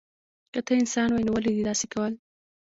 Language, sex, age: Pashto, female, 19-29